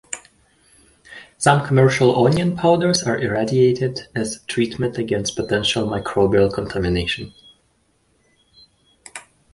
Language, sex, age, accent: English, male, 19-29, United States English